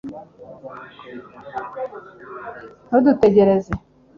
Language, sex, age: Kinyarwanda, female, 40-49